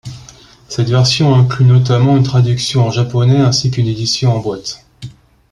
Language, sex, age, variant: French, male, 30-39, Français de métropole